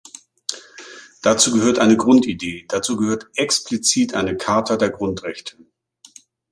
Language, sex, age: German, male, 50-59